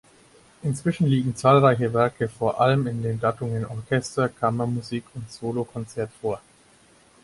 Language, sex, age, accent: German, male, 19-29, Deutschland Deutsch